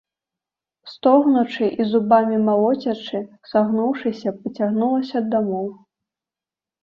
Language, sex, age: Belarusian, female, under 19